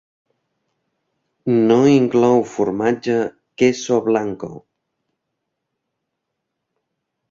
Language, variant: Catalan, Central